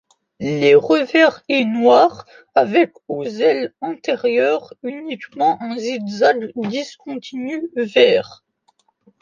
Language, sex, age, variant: French, male, under 19, Français de métropole